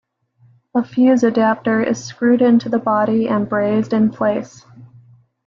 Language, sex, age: English, female, 30-39